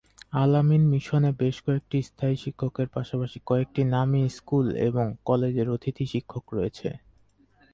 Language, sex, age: Bengali, male, 30-39